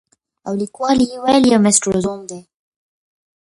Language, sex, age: Pashto, female, 19-29